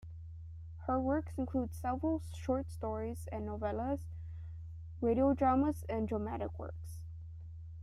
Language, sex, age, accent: English, female, 19-29, United States English